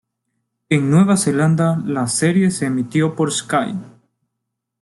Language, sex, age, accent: Spanish, male, 19-29, América central